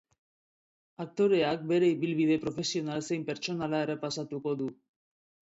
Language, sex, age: Basque, female, 40-49